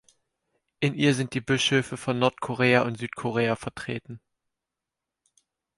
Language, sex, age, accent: German, male, 19-29, Deutschland Deutsch